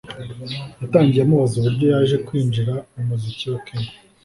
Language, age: Kinyarwanda, 19-29